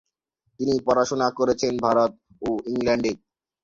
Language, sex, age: Bengali, male, 19-29